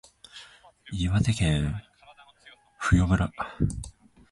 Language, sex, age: Japanese, male, 19-29